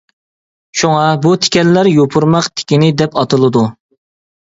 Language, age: Uyghur, 19-29